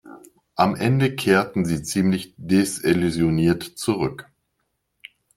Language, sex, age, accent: German, male, 40-49, Deutschland Deutsch